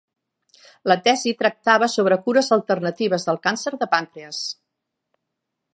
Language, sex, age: Catalan, female, 50-59